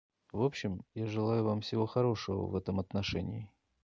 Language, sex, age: Russian, male, 40-49